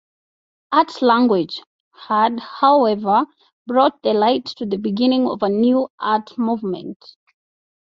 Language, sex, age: English, female, 19-29